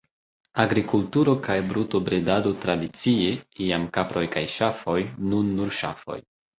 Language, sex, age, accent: Esperanto, male, 19-29, Internacia